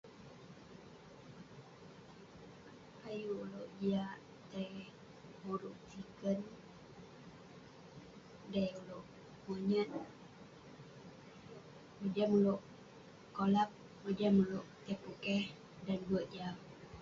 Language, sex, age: Western Penan, female, under 19